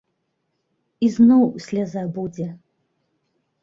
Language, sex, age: Belarusian, female, 40-49